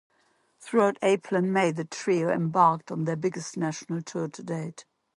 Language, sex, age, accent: English, female, 60-69, England English